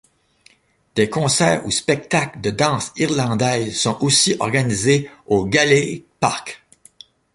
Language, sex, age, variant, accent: French, male, 60-69, Français d'Amérique du Nord, Français du Canada